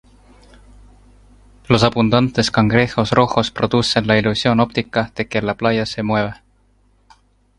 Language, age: Spanish, 19-29